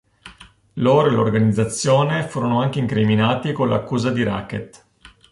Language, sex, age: Italian, male, 30-39